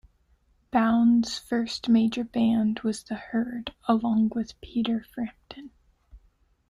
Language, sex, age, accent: English, female, 19-29, United States English